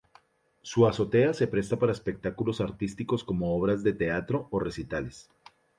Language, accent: Spanish, Andino-Pacífico: Colombia, Perú, Ecuador, oeste de Bolivia y Venezuela andina